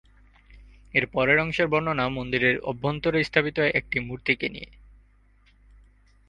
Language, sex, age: Bengali, male, 19-29